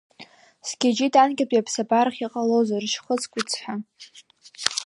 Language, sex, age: Abkhazian, female, under 19